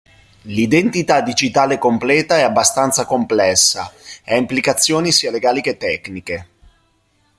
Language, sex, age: Italian, male, 40-49